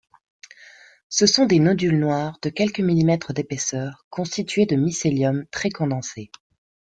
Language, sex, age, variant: French, female, 30-39, Français de métropole